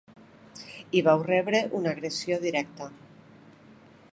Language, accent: Catalan, valencià